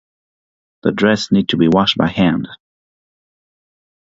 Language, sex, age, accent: English, male, 30-39, United States English; England English